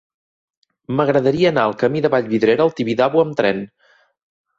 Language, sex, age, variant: Catalan, male, 30-39, Central